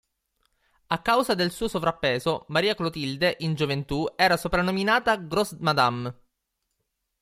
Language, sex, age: Italian, male, 19-29